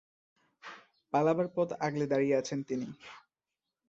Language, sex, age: Bengali, male, 19-29